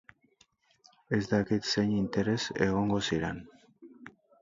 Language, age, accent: Basque, 50-59, Mendebalekoa (Araba, Bizkaia, Gipuzkoako mendebaleko herri batzuk)